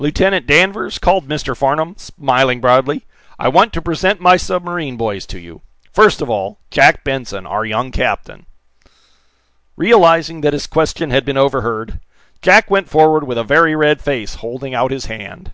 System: none